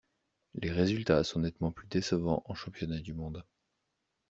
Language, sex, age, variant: French, male, 19-29, Français de métropole